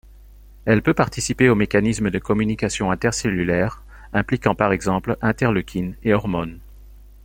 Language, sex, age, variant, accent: French, male, 30-39, Français d'Europe, Français de Belgique